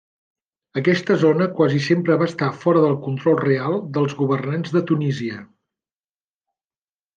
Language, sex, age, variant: Catalan, male, 50-59, Central